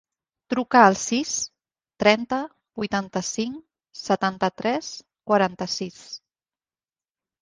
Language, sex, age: Catalan, female, 40-49